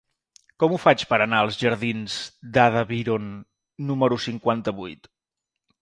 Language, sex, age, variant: Catalan, male, 30-39, Central